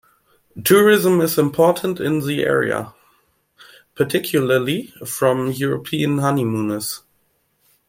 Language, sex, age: English, male, 19-29